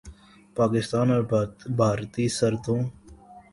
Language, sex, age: Urdu, male, 19-29